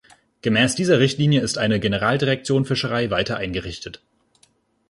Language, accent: German, Deutschland Deutsch